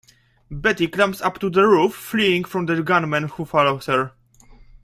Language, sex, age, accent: English, male, 19-29, United States English